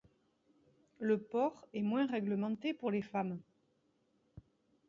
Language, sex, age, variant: French, female, 40-49, Français de métropole